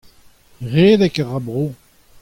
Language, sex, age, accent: Breton, male, 60-69, Kerneveg